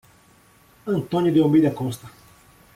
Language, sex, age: Portuguese, male, 40-49